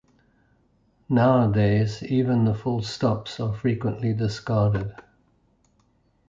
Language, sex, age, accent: English, male, 70-79, Southern African (South Africa, Zimbabwe, Namibia)